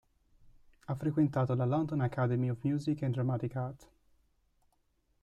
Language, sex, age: Italian, male, 19-29